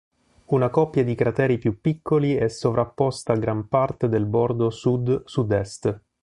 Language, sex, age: Italian, male, 40-49